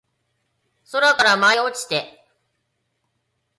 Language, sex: Japanese, female